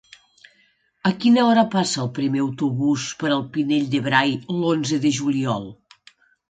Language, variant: Catalan, Nord-Occidental